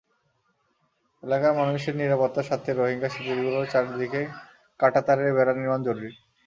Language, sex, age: Bengali, male, 19-29